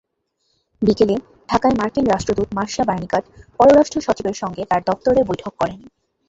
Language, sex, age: Bengali, female, 19-29